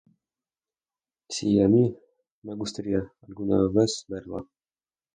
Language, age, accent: Spanish, under 19, España: Norte peninsular (Asturias, Castilla y León, Cantabria, País Vasco, Navarra, Aragón, La Rioja, Guadalajara, Cuenca)